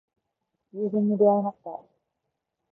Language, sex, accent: Japanese, female, 標準語